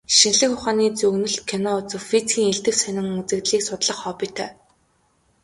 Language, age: Mongolian, 19-29